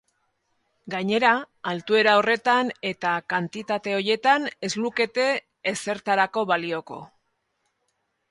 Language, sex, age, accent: Basque, female, 50-59, Erdialdekoa edo Nafarra (Gipuzkoa, Nafarroa)